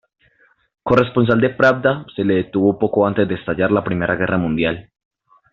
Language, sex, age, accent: Spanish, male, 19-29, Andino-Pacífico: Colombia, Perú, Ecuador, oeste de Bolivia y Venezuela andina